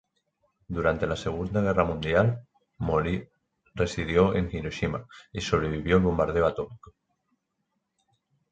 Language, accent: Spanish, España: Norte peninsular (Asturias, Castilla y León, Cantabria, País Vasco, Navarra, Aragón, La Rioja, Guadalajara, Cuenca)